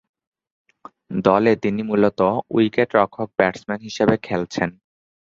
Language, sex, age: Bengali, male, 19-29